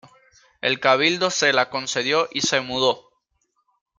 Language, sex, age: Spanish, male, 19-29